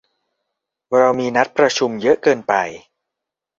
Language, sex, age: Thai, male, 19-29